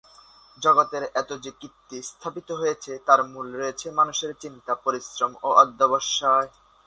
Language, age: Bengali, 19-29